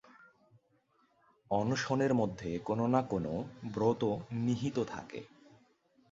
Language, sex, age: Bengali, male, 19-29